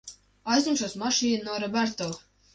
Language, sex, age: Latvian, male, under 19